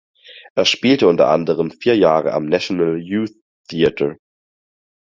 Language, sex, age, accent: German, male, 19-29, Deutschland Deutsch